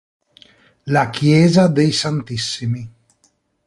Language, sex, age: Italian, male, 40-49